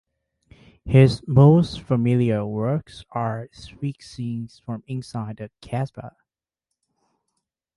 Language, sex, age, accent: English, male, 19-29, Canadian English